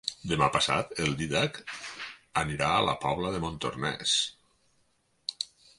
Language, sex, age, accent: Catalan, male, 50-59, valencià